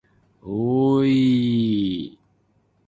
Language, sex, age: Japanese, male, under 19